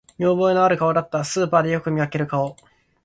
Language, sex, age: Japanese, male, 19-29